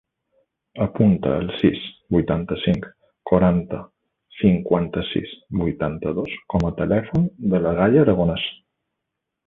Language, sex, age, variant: Catalan, male, 40-49, Balear